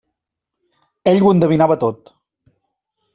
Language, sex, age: Catalan, male, 40-49